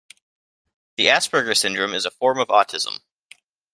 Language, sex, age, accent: English, male, 19-29, United States English